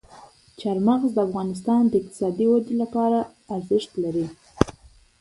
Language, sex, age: Pashto, female, 19-29